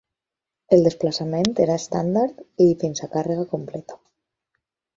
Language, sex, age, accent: Catalan, female, 30-39, valencià